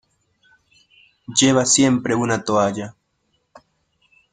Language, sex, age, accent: Spanish, male, 19-29, Andino-Pacífico: Colombia, Perú, Ecuador, oeste de Bolivia y Venezuela andina